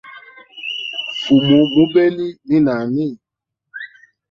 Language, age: Hemba, 40-49